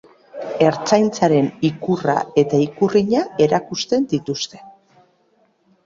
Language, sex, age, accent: Basque, female, 40-49, Mendebalekoa (Araba, Bizkaia, Gipuzkoako mendebaleko herri batzuk)